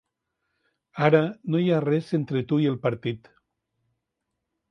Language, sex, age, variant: Catalan, male, 50-59, Central